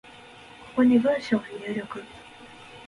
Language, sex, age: Japanese, female, 19-29